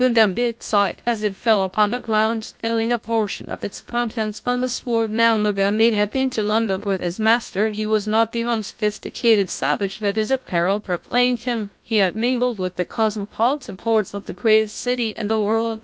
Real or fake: fake